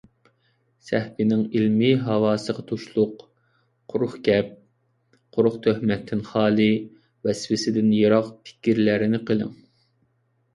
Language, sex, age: Uyghur, male, 19-29